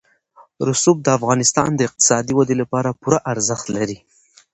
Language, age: Pashto, 19-29